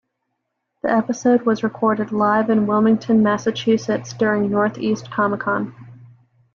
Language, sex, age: English, female, 30-39